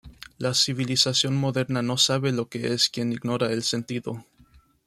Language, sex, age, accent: Spanish, male, 19-29, México